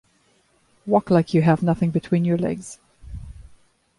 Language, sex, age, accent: English, female, 30-39, United States English